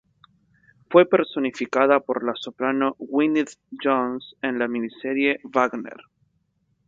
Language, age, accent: Spanish, 19-29, Rioplatense: Argentina, Uruguay, este de Bolivia, Paraguay